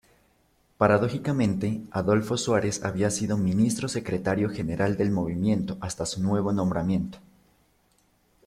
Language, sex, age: Spanish, male, 19-29